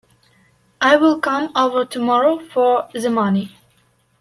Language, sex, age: English, male, 19-29